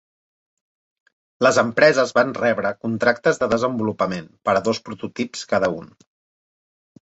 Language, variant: Catalan, Central